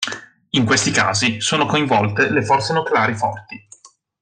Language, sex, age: Italian, male, 19-29